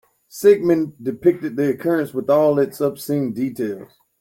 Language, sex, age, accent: English, male, 30-39, United States English